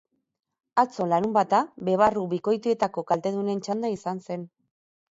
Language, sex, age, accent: Basque, female, 40-49, Mendebalekoa (Araba, Bizkaia, Gipuzkoako mendebaleko herri batzuk)